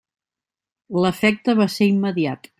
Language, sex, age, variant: Catalan, female, 19-29, Central